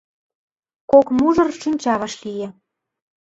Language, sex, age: Mari, female, under 19